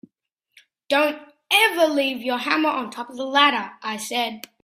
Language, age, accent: English, 40-49, Australian English